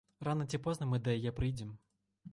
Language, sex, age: Belarusian, male, 19-29